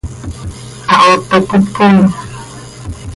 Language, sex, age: Seri, female, 30-39